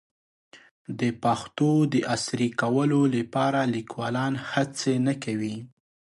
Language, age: Pashto, 19-29